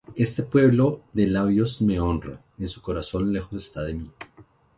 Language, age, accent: Spanish, 40-49, Andino-Pacífico: Colombia, Perú, Ecuador, oeste de Bolivia y Venezuela andina